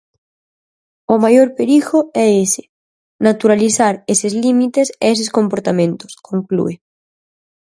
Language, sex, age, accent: Galician, female, under 19, Atlántico (seseo e gheada)